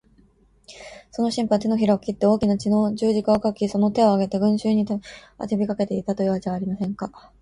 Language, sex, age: Japanese, female, 19-29